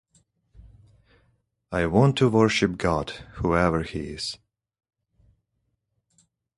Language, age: English, 19-29